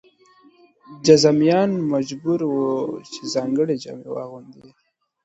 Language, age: Pashto, 19-29